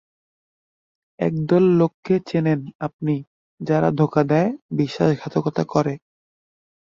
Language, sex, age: Bengali, male, 19-29